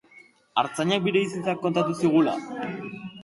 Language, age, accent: Basque, under 19, Mendebalekoa (Araba, Bizkaia, Gipuzkoako mendebaleko herri batzuk)